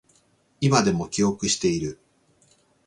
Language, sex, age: Japanese, male, 40-49